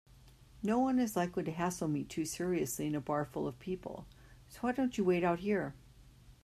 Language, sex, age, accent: English, female, 50-59, United States English